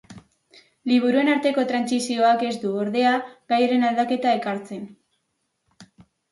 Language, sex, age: Basque, female, under 19